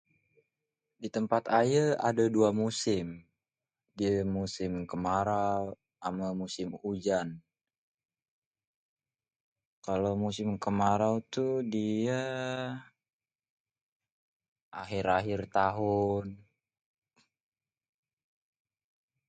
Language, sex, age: Betawi, male, 19-29